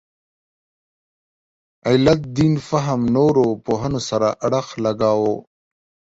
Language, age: Pashto, 30-39